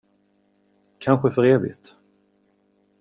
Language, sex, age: Swedish, male, 30-39